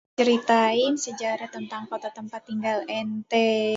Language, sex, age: Betawi, male, 19-29